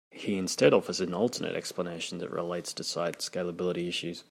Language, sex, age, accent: English, male, 19-29, Australian English